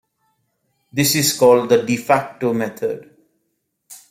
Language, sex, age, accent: English, male, 30-39, England English